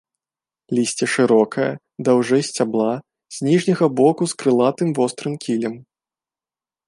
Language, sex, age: Belarusian, male, 19-29